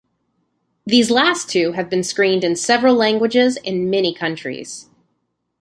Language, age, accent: English, 19-29, United States English